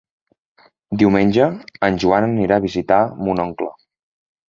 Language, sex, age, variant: Catalan, male, 19-29, Central